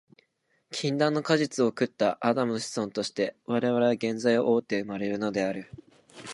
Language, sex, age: Japanese, male, 19-29